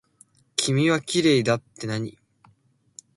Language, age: Japanese, 19-29